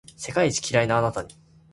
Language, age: Japanese, 19-29